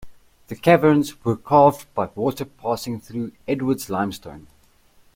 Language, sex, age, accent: English, male, 30-39, Southern African (South Africa, Zimbabwe, Namibia)